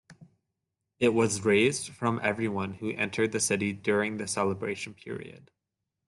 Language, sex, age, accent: English, male, 19-29, Canadian English